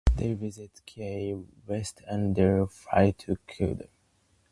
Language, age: English, under 19